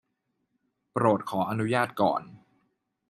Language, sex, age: Thai, male, 19-29